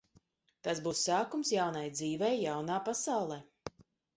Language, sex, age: Latvian, female, 30-39